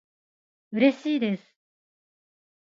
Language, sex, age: Japanese, female, 40-49